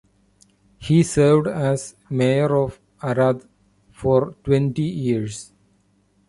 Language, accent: English, India and South Asia (India, Pakistan, Sri Lanka)